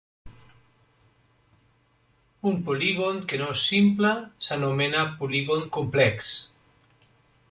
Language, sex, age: Catalan, male, 40-49